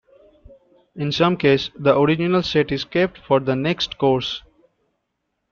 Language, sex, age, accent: English, male, 19-29, India and South Asia (India, Pakistan, Sri Lanka)